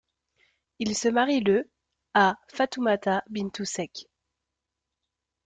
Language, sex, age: French, female, 19-29